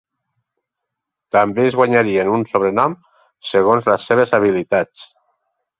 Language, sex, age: Catalan, male, 60-69